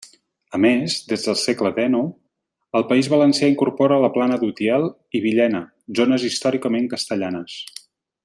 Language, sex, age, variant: Catalan, male, 40-49, Central